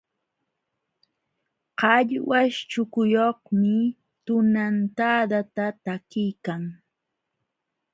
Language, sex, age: Jauja Wanca Quechua, female, 19-29